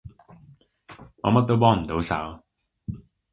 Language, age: Cantonese, 30-39